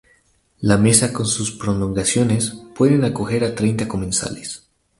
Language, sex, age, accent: Spanish, male, 19-29, México